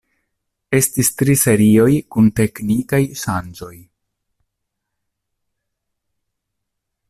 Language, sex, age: Esperanto, male, 30-39